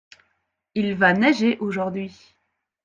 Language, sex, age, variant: French, female, 30-39, Français de métropole